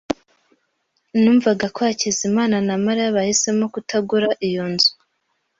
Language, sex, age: Kinyarwanda, female, 19-29